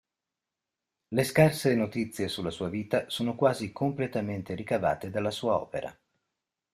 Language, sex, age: Italian, male, 40-49